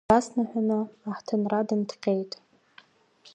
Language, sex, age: Abkhazian, female, 19-29